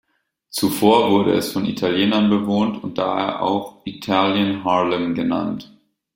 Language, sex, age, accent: German, male, 19-29, Deutschland Deutsch